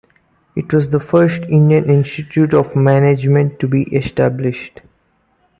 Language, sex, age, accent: English, male, 19-29, India and South Asia (India, Pakistan, Sri Lanka)